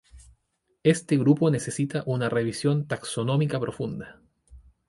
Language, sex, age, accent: Spanish, male, 30-39, Chileno: Chile, Cuyo